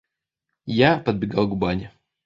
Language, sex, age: Russian, male, 19-29